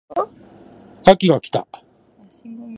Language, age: Japanese, 30-39